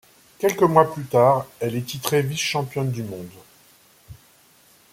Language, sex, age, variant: French, male, 50-59, Français de métropole